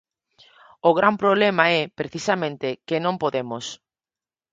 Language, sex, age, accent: Galician, female, 40-49, Normativo (estándar)